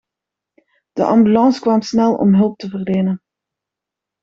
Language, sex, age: Dutch, female, 30-39